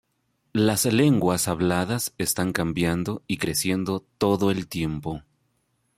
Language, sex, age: Spanish, male, 40-49